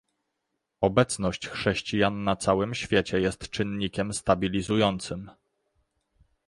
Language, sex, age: Polish, male, 30-39